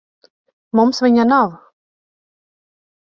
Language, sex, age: Latvian, female, 30-39